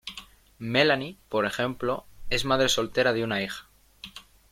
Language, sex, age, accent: Spanish, male, 19-29, España: Norte peninsular (Asturias, Castilla y León, Cantabria, País Vasco, Navarra, Aragón, La Rioja, Guadalajara, Cuenca)